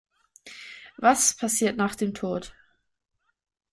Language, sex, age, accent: German, female, 19-29, Deutschland Deutsch